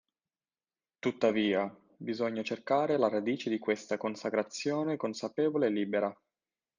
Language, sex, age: Italian, male, 19-29